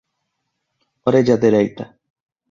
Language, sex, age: Galician, male, 19-29